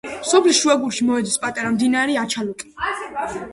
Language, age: Georgian, under 19